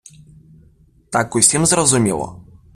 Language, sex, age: Ukrainian, male, under 19